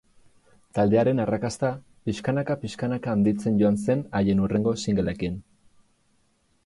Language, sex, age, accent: Basque, male, 30-39, Erdialdekoa edo Nafarra (Gipuzkoa, Nafarroa)